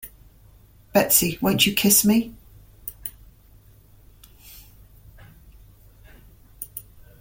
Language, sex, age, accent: English, female, 50-59, England English